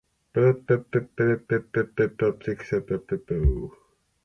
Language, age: English, 19-29